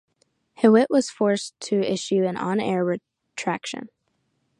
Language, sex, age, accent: English, female, under 19, United States English